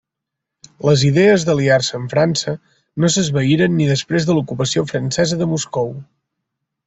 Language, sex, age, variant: Catalan, male, 30-39, Septentrional